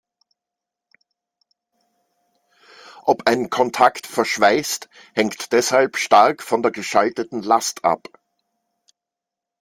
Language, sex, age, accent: German, male, 40-49, Österreichisches Deutsch